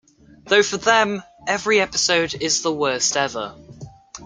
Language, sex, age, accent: English, male, under 19, England English